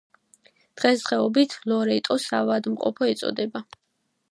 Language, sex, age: Georgian, female, 19-29